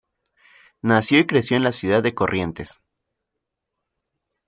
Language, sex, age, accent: Spanish, male, 19-29, México